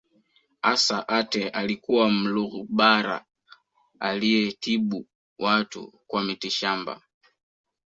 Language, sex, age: Swahili, male, 19-29